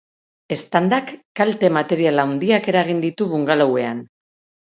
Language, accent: Basque, Erdialdekoa edo Nafarra (Gipuzkoa, Nafarroa)